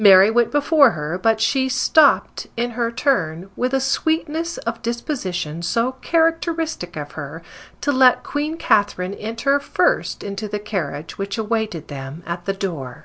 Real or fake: real